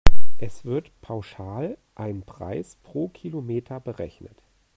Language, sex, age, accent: German, male, 40-49, Deutschland Deutsch